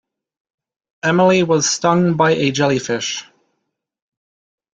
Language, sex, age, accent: English, male, 19-29, Canadian English